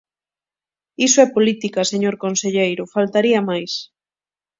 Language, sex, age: Galician, female, 30-39